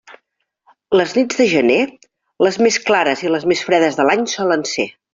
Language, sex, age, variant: Catalan, female, 50-59, Central